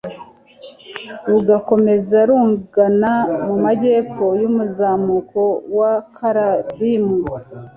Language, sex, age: Kinyarwanda, female, 50-59